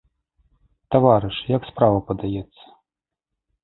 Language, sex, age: Belarusian, male, 30-39